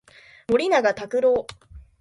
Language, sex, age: Japanese, female, 19-29